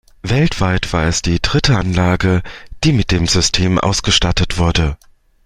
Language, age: German, 30-39